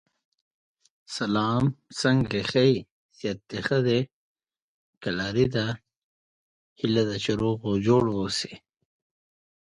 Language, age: English, 19-29